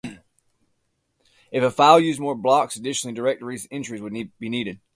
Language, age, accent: English, 30-39, United States English